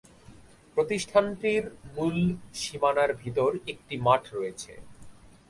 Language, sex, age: Bengali, male, 19-29